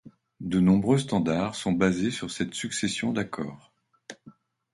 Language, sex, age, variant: French, male, 60-69, Français de métropole